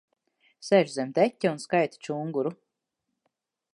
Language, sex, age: Latvian, female, 30-39